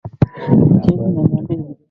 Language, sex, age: Swahili, male, 19-29